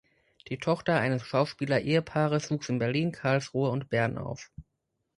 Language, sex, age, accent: German, male, 30-39, Deutschland Deutsch